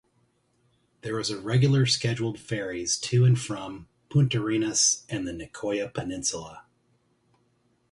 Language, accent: English, United States English